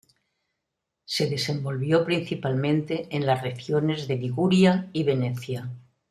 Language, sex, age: Spanish, female, 70-79